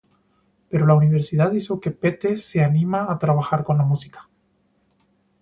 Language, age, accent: Spanish, 19-29, Andino-Pacífico: Colombia, Perú, Ecuador, oeste de Bolivia y Venezuela andina